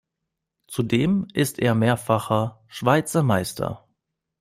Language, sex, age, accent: German, male, 19-29, Deutschland Deutsch